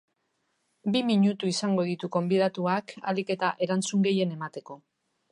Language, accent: Basque, Mendebalekoa (Araba, Bizkaia, Gipuzkoako mendebaleko herri batzuk)